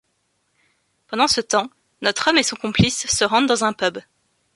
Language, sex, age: French, female, 19-29